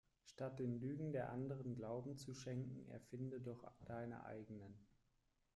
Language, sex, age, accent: German, male, 30-39, Deutschland Deutsch